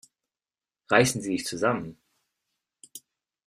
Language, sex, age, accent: German, male, 19-29, Deutschland Deutsch